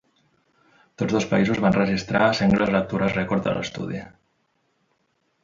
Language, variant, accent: Catalan, Central, central